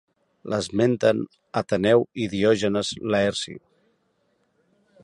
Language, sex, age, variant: Catalan, male, 30-39, Central